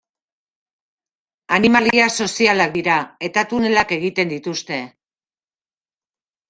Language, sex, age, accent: Basque, male, 19-29, Mendebalekoa (Araba, Bizkaia, Gipuzkoako mendebaleko herri batzuk)